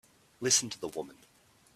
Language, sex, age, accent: English, male, 19-29, Australian English